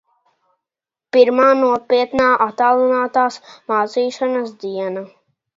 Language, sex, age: Latvian, male, under 19